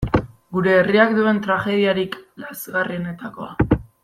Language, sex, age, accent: Basque, female, 19-29, Mendebalekoa (Araba, Bizkaia, Gipuzkoako mendebaleko herri batzuk)